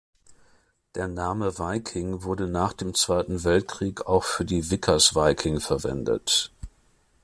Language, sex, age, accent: German, male, 50-59, Deutschland Deutsch